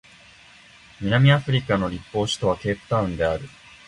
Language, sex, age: Japanese, male, 19-29